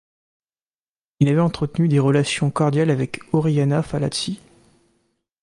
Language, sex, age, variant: French, male, 19-29, Français de métropole